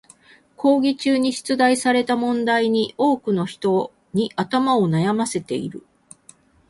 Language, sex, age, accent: Japanese, female, 60-69, 関西